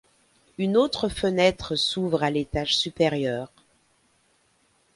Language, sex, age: French, female, 50-59